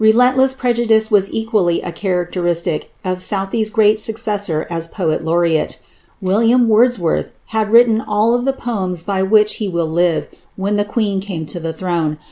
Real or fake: real